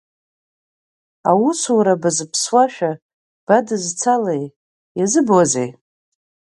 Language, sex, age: Abkhazian, female, 30-39